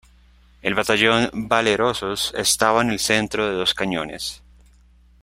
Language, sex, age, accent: Spanish, male, 19-29, Andino-Pacífico: Colombia, Perú, Ecuador, oeste de Bolivia y Venezuela andina